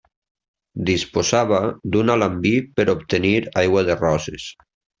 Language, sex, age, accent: Catalan, male, 40-49, valencià